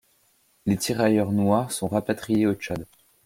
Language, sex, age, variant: French, male, under 19, Français de métropole